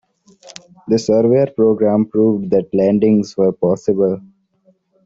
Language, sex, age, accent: English, male, 19-29, India and South Asia (India, Pakistan, Sri Lanka)